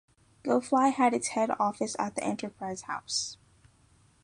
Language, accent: English, United States English